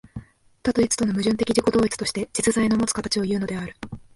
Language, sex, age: Japanese, female, 19-29